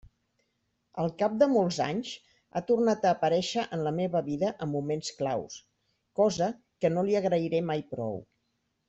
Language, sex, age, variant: Catalan, female, 50-59, Central